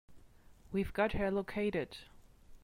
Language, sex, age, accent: English, female, 30-39, United States English